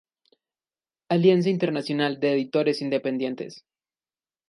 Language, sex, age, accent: Spanish, male, 19-29, Andino-Pacífico: Colombia, Perú, Ecuador, oeste de Bolivia y Venezuela andina